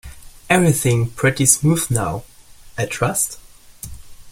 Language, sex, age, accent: English, male, under 19, United States English